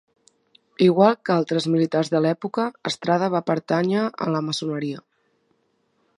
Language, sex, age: Catalan, female, 19-29